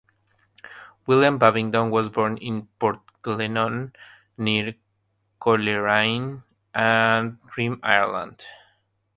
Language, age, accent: English, 19-29, United States English; India and South Asia (India, Pakistan, Sri Lanka)